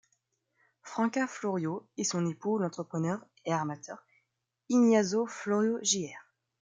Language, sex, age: French, female, 19-29